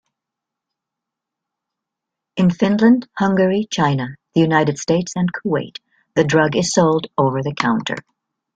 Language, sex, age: English, female, 60-69